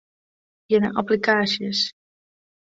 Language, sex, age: Western Frisian, female, under 19